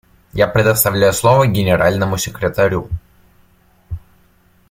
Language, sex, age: Russian, male, 19-29